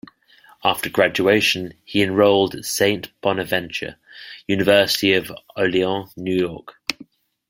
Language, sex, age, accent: English, male, 30-39, England English